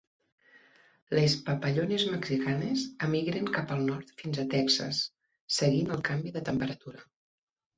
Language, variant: Catalan, Central